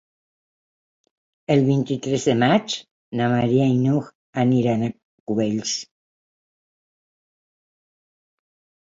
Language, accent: Catalan, aprenent (recent, des del castellà)